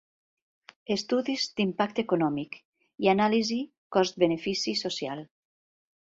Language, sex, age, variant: Catalan, female, 50-59, Septentrional